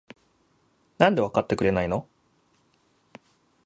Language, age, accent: Japanese, 30-39, 標準